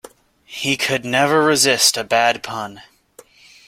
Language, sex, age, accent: English, male, 19-29, United States English